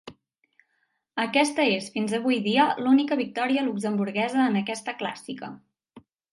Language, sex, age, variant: Catalan, female, 19-29, Central